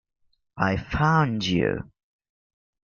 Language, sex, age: Italian, male, under 19